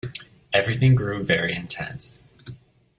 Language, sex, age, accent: English, male, 19-29, United States English